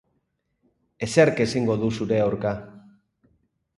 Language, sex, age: Basque, male, 40-49